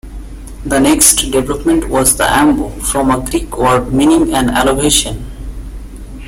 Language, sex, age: English, male, 19-29